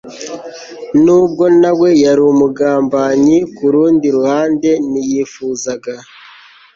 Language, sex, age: Kinyarwanda, male, 19-29